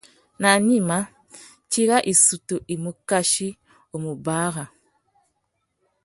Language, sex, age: Tuki, female, 30-39